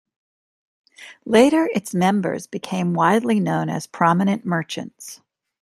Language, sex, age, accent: English, female, 50-59, United States English